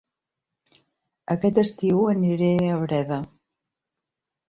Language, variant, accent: Catalan, Central, Barceloní